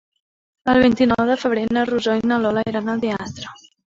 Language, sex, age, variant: Catalan, female, 19-29, Central